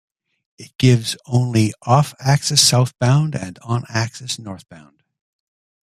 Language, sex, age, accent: English, male, 60-69, Canadian English